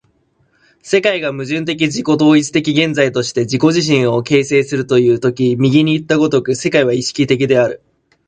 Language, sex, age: Japanese, male, 19-29